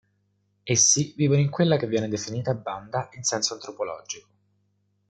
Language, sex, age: Italian, male, 19-29